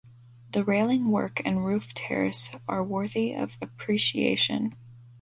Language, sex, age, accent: English, female, under 19, United States English